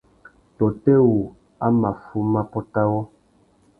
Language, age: Tuki, 40-49